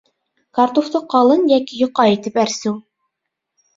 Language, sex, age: Bashkir, female, 30-39